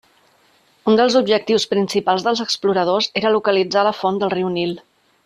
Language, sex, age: Catalan, female, 50-59